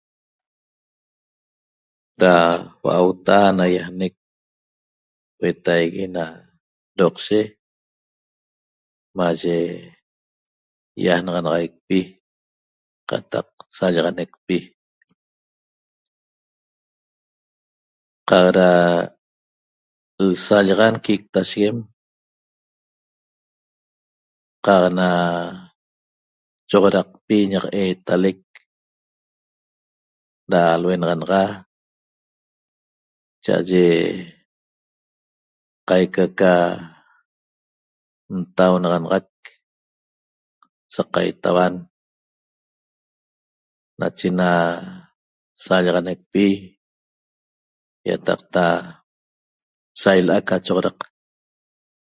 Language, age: Toba, 60-69